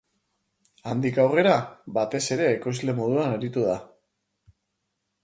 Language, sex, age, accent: Basque, male, 30-39, Mendebalekoa (Araba, Bizkaia, Gipuzkoako mendebaleko herri batzuk)